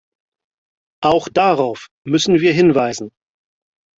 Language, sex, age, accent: German, male, 30-39, Deutschland Deutsch